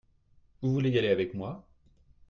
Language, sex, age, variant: French, male, 30-39, Français de métropole